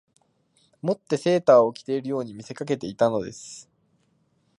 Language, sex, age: Japanese, male, 19-29